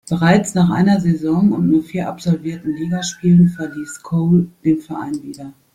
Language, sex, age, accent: German, female, 50-59, Deutschland Deutsch